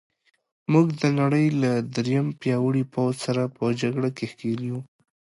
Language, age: Pashto, 19-29